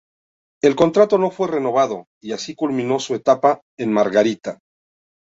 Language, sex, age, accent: Spanish, male, 40-49, México